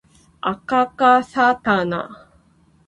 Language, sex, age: Japanese, female, 19-29